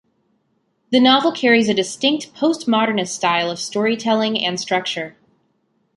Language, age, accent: English, 19-29, United States English